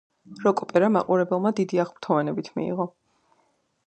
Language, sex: Georgian, female